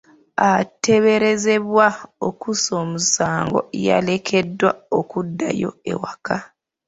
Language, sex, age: Ganda, female, 30-39